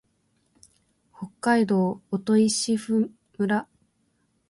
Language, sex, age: Japanese, female, 19-29